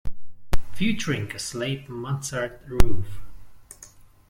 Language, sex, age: English, male, 30-39